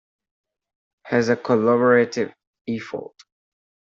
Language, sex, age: English, male, under 19